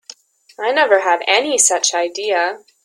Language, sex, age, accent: English, female, under 19, Canadian English